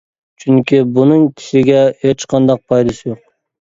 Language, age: Uyghur, 19-29